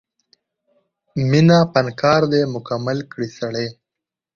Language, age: Pashto, 19-29